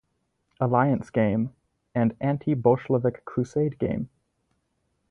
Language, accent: English, Canadian English